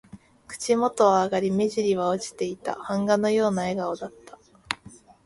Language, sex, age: Japanese, male, 19-29